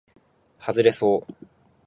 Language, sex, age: Japanese, male, 19-29